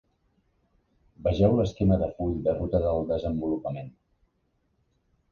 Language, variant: Catalan, Central